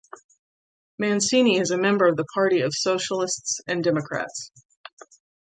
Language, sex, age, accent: English, female, 60-69, United States English